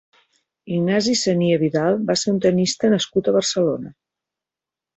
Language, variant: Catalan, Central